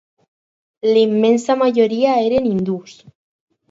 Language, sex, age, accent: Catalan, female, under 19, aprenent (recent, des del castellà)